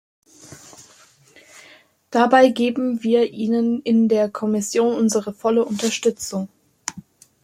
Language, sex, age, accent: German, female, 19-29, Deutschland Deutsch